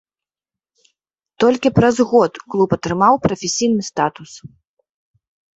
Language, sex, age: Belarusian, female, 30-39